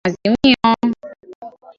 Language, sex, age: Swahili, female, 30-39